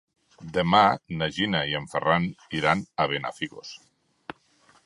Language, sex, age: Catalan, male, 50-59